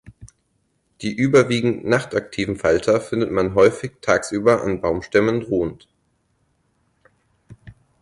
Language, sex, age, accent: German, male, 19-29, Deutschland Deutsch